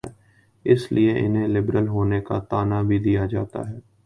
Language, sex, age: Urdu, male, 19-29